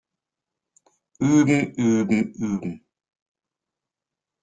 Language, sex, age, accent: German, male, 50-59, Deutschland Deutsch